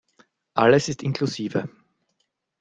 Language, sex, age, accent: German, male, 40-49, Österreichisches Deutsch